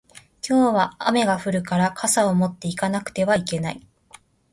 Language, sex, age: Japanese, female, 30-39